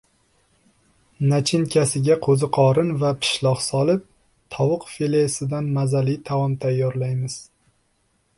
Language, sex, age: Uzbek, male, 19-29